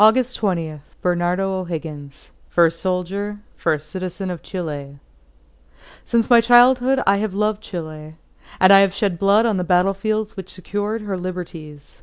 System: none